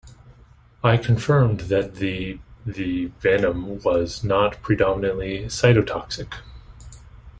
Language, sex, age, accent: English, male, 30-39, Canadian English